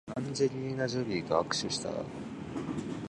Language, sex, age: Japanese, male, 19-29